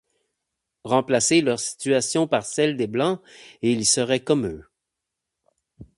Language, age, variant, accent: French, 30-39, Français d'Amérique du Nord, Français du Canada